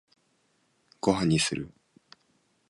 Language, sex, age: Japanese, male, 19-29